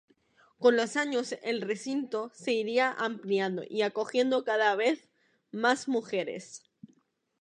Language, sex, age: Spanish, female, 19-29